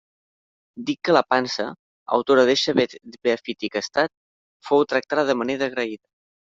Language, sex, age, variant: Catalan, male, 19-29, Central